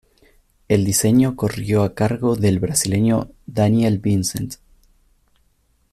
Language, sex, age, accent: Spanish, male, 19-29, Rioplatense: Argentina, Uruguay, este de Bolivia, Paraguay